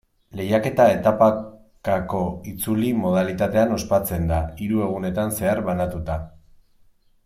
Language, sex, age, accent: Basque, male, 30-39, Mendebalekoa (Araba, Bizkaia, Gipuzkoako mendebaleko herri batzuk)